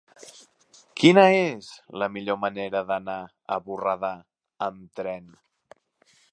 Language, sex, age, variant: Catalan, male, 19-29, Central